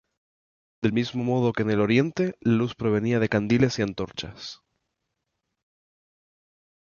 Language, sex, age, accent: Spanish, male, 19-29, España: Islas Canarias